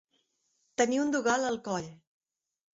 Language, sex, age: Catalan, female, 40-49